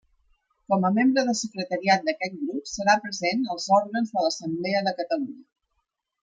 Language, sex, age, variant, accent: Catalan, female, 50-59, Nord-Occidental, Empordanès